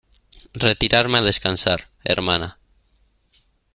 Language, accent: Spanish, España: Norte peninsular (Asturias, Castilla y León, Cantabria, País Vasco, Navarra, Aragón, La Rioja, Guadalajara, Cuenca)